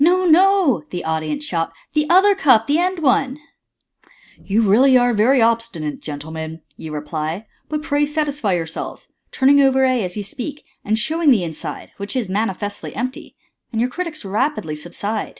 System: none